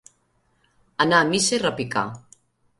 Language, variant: Catalan, Central